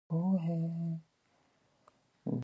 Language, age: Adamawa Fulfulde, 19-29